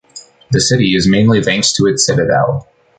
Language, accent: English, United States English